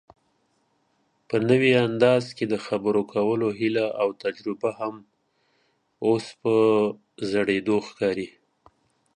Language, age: Pashto, 60-69